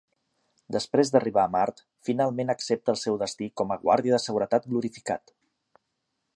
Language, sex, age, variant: Catalan, male, 50-59, Central